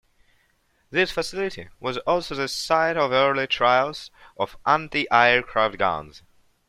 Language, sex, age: English, male, under 19